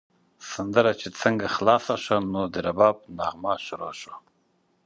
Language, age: Pashto, 50-59